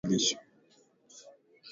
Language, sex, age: Swahili, male, 19-29